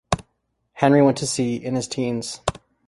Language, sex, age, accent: English, male, 19-29, United States English